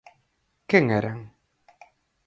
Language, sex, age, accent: Galician, male, 19-29, Central (gheada); Normativo (estándar)